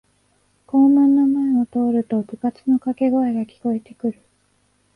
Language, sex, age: Japanese, female, 19-29